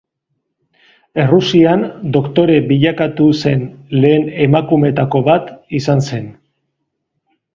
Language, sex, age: Basque, male, 50-59